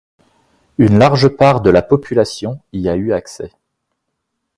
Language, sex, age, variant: French, male, 30-39, Français de métropole